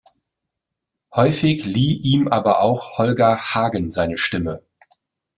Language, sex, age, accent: German, male, 40-49, Deutschland Deutsch